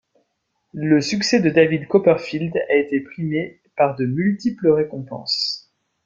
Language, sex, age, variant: French, male, 19-29, Français de métropole